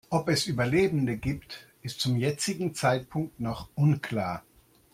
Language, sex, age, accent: German, male, 60-69, Deutschland Deutsch